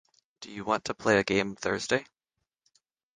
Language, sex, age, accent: English, male, under 19, United States English; Canadian English